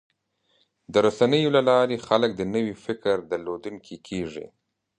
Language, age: Pashto, 30-39